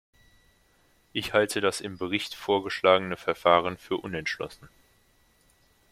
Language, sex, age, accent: German, male, 19-29, Deutschland Deutsch